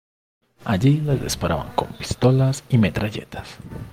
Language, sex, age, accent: Spanish, male, 19-29, Andino-Pacífico: Colombia, Perú, Ecuador, oeste de Bolivia y Venezuela andina